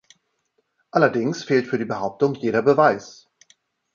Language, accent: German, Deutschland Deutsch